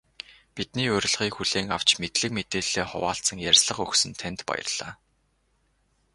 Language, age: Mongolian, 19-29